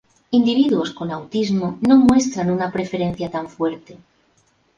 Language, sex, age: Spanish, female, 50-59